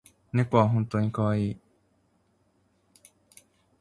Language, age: Japanese, 19-29